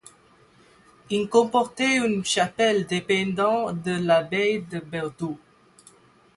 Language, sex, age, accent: French, male, 19-29, Français du Royaume-Uni; Français des États-Unis